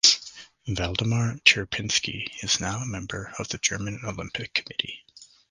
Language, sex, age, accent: English, male, 19-29, United States English